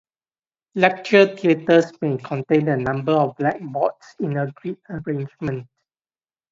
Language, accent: English, Singaporean English